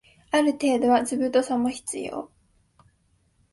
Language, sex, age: Japanese, female, 19-29